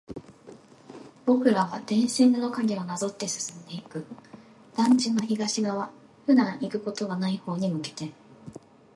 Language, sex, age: Japanese, female, 19-29